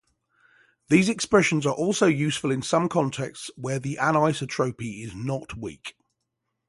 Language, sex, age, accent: English, male, 40-49, England English